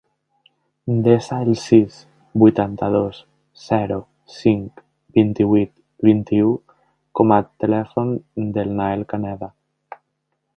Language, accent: Catalan, valencià